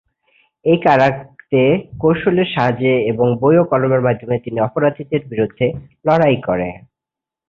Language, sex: Bengali, male